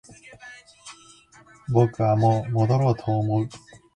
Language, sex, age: Japanese, male, 19-29